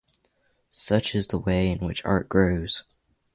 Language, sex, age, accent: English, male, under 19, United States English